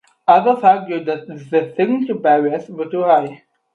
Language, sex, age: English, male, 19-29